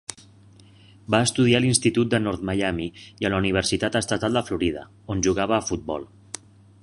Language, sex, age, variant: Catalan, male, 40-49, Central